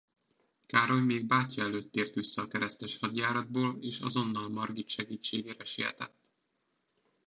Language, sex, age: Hungarian, male, 19-29